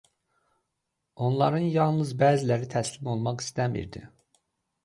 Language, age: Azerbaijani, 30-39